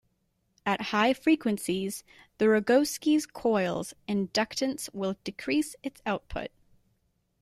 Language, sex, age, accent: English, female, 19-29, United States English